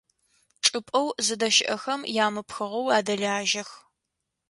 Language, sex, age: Adyghe, female, 19-29